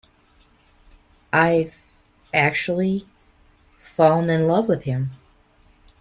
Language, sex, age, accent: English, female, 50-59, United States English